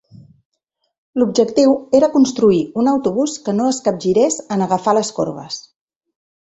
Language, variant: Catalan, Central